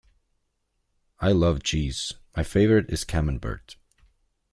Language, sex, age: English, male, 19-29